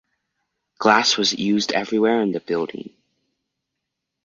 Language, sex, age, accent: English, male, under 19, United States English